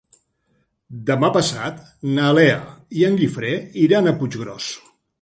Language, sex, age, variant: Catalan, male, 50-59, Central